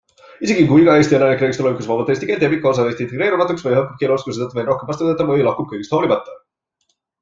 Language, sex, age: Estonian, male, 19-29